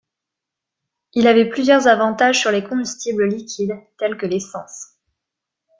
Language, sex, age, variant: French, female, 19-29, Français de métropole